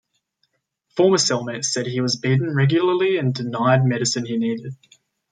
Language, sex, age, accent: English, male, under 19, Australian English